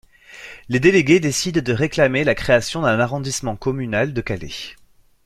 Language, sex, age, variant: French, male, 30-39, Français de métropole